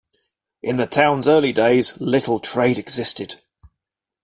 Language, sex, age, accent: English, male, 30-39, England English